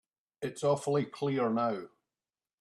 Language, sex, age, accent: English, male, 50-59, Scottish English